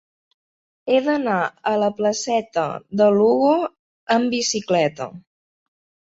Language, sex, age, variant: Catalan, female, 19-29, Central